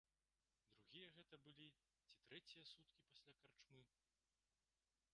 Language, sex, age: Belarusian, male, 19-29